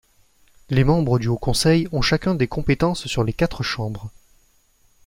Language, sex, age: French, male, 19-29